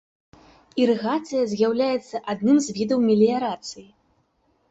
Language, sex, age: Belarusian, female, 19-29